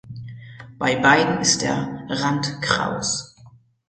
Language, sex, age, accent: German, male, under 19, Deutschland Deutsch